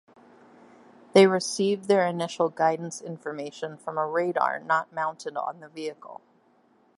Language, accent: English, United States English